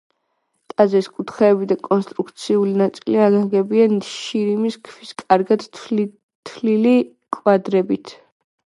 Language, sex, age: Georgian, female, 19-29